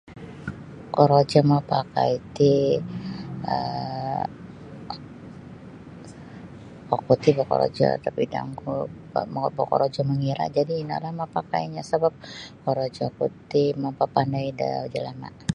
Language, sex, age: Sabah Bisaya, female, 50-59